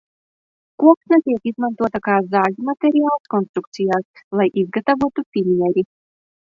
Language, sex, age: Latvian, female, 19-29